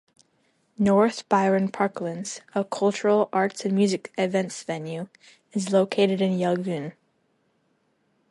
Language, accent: English, United States English